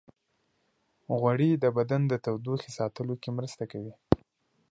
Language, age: Pashto, 19-29